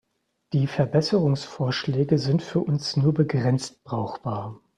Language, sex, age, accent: German, male, 30-39, Deutschland Deutsch